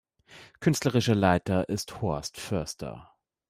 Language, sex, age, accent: German, male, 30-39, Deutschland Deutsch